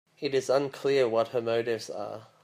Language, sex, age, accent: English, male, 30-39, Australian English